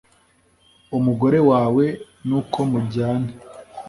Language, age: Kinyarwanda, 19-29